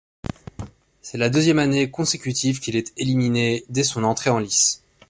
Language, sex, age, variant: French, male, 30-39, Français de métropole